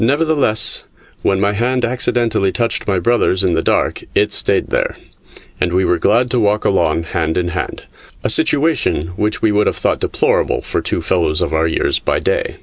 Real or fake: real